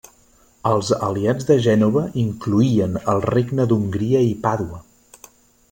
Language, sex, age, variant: Catalan, male, 50-59, Central